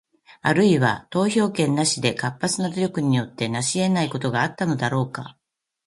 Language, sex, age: Japanese, female, 60-69